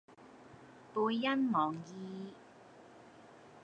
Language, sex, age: Cantonese, female, 30-39